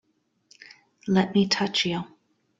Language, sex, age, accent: English, female, 30-39, United States English